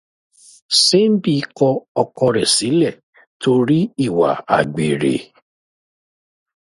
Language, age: Yoruba, 50-59